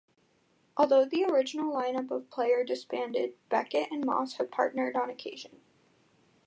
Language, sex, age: English, female, 19-29